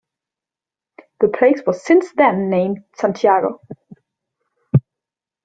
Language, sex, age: English, female, 19-29